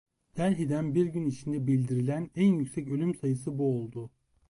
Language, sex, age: Turkish, male, 19-29